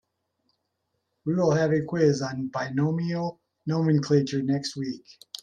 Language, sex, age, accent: English, male, 40-49, United States English